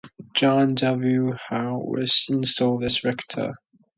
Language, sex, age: English, male, under 19